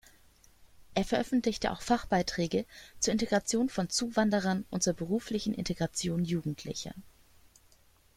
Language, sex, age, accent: German, female, 30-39, Deutschland Deutsch